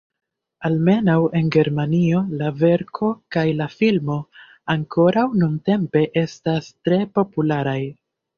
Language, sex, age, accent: Esperanto, male, 19-29, Internacia